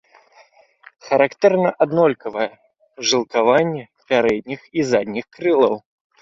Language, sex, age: Belarusian, male, 19-29